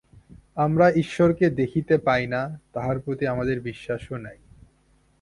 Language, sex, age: Bengali, male, 19-29